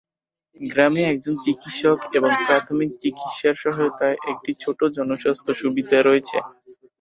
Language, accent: Bengali, Native